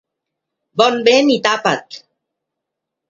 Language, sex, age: Catalan, female, 60-69